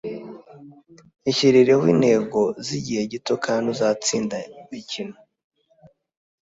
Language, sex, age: Kinyarwanda, male, 19-29